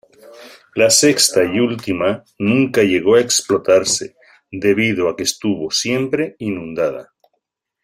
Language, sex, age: Spanish, male, 50-59